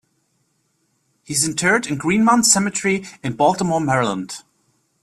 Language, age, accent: English, 19-29, England English